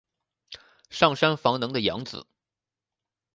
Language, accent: Chinese, 出生地：山东省